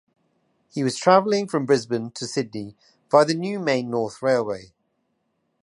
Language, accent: English, England English